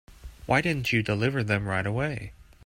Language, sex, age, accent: English, male, 19-29, United States English